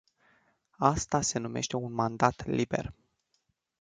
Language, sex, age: Romanian, male, 19-29